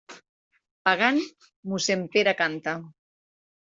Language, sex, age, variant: Catalan, female, 40-49, Central